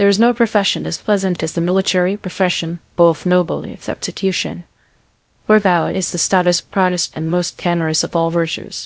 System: TTS, VITS